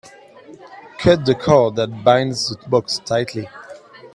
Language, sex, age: English, male, 30-39